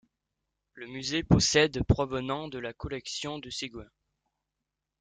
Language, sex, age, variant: French, male, 19-29, Français de métropole